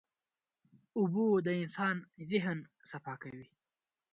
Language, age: Pashto, 19-29